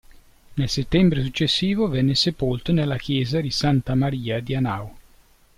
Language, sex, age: Italian, male, 40-49